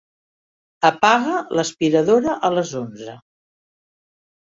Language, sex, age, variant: Catalan, female, 60-69, Central